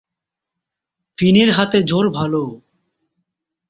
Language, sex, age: Bengali, male, 19-29